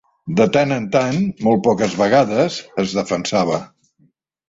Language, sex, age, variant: Catalan, male, 70-79, Central